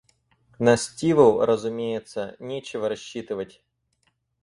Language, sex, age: Russian, male, 19-29